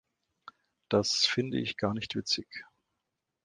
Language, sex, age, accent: German, male, 50-59, Deutschland Deutsch